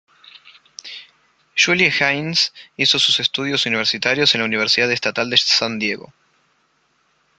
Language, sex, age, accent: Spanish, male, 19-29, Rioplatense: Argentina, Uruguay, este de Bolivia, Paraguay